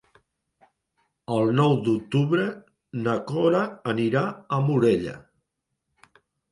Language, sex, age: Catalan, male, 60-69